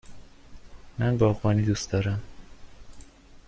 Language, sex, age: Persian, male, 19-29